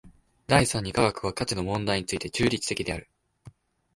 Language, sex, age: Japanese, male, 19-29